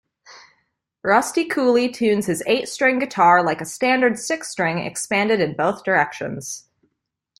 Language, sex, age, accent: English, female, 19-29, United States English